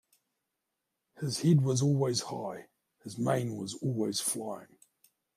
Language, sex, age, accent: English, male, 50-59, New Zealand English